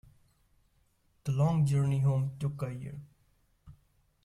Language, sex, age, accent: English, male, 19-29, India and South Asia (India, Pakistan, Sri Lanka)